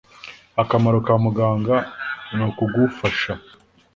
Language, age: Kinyarwanda, 19-29